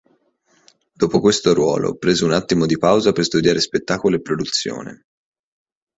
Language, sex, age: Italian, male, 19-29